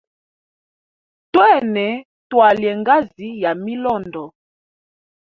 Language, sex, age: Hemba, female, 19-29